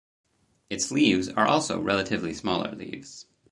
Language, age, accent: English, 30-39, United States English